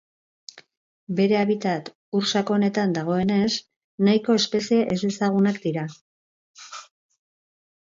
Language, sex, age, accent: Basque, female, 50-59, Mendebalekoa (Araba, Bizkaia, Gipuzkoako mendebaleko herri batzuk)